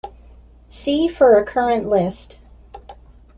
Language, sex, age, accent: English, female, 40-49, United States English